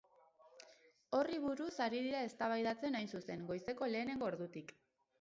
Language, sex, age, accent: Basque, female, 19-29, Mendebalekoa (Araba, Bizkaia, Gipuzkoako mendebaleko herri batzuk)